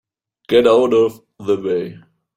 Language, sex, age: English, male, 19-29